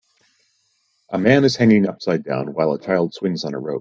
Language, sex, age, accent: English, male, 30-39, United States English